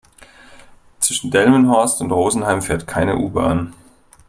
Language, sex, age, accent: German, male, 30-39, Deutschland Deutsch